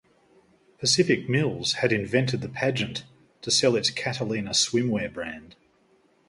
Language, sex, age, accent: English, male, 50-59, Australian English